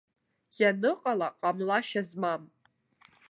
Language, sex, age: Abkhazian, female, 19-29